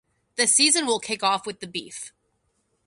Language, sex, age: English, female, under 19